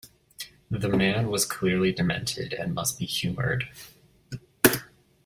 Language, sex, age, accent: English, male, 19-29, United States English